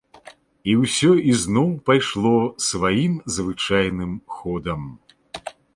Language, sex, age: Belarusian, male, 40-49